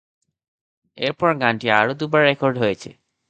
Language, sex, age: Bengali, male, 19-29